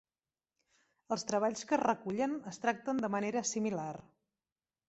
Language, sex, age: Catalan, female, 50-59